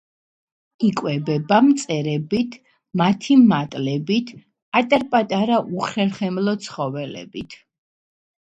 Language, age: Georgian, under 19